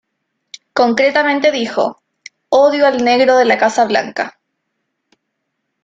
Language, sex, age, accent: Spanish, female, 19-29, Chileno: Chile, Cuyo